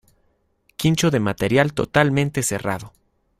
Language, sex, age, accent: Spanish, male, 30-39, México